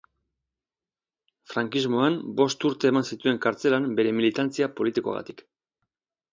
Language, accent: Basque, Erdialdekoa edo Nafarra (Gipuzkoa, Nafarroa)